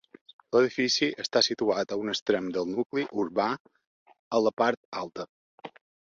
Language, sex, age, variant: Catalan, male, 50-59, Balear